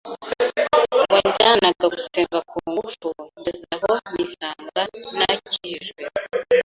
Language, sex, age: Kinyarwanda, female, 19-29